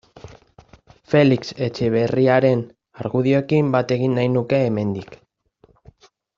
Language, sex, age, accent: Basque, male, 30-39, Mendebalekoa (Araba, Bizkaia, Gipuzkoako mendebaleko herri batzuk)